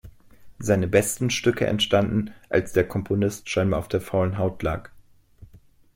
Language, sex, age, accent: German, male, 30-39, Deutschland Deutsch